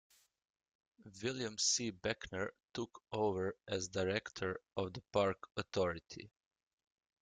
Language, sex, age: English, male, 30-39